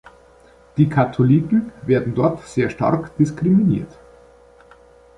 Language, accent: German, Deutschland Deutsch